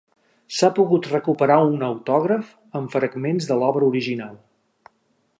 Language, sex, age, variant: Catalan, male, 60-69, Central